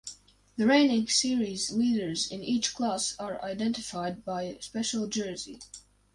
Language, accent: English, United States English